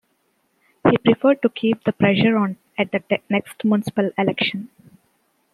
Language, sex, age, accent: English, female, 19-29, United States English